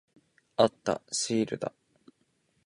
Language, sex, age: Japanese, male, 19-29